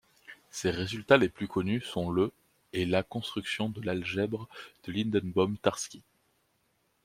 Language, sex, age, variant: French, male, 19-29, Français de métropole